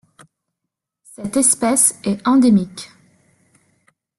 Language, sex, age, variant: French, female, 19-29, Français de métropole